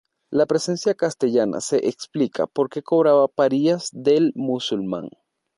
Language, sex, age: Spanish, male, 19-29